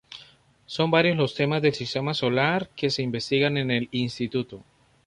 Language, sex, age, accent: Spanish, male, 30-39, Caribe: Cuba, Venezuela, Puerto Rico, República Dominicana, Panamá, Colombia caribeña, México caribeño, Costa del golfo de México